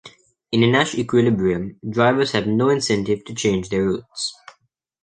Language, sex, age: English, male, under 19